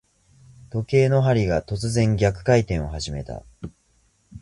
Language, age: Japanese, 19-29